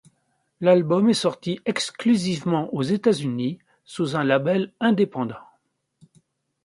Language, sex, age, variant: French, male, 60-69, Français de métropole